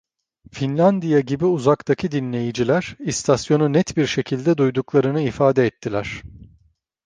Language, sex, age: Turkish, male, 50-59